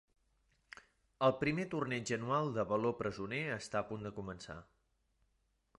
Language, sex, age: Catalan, male, 30-39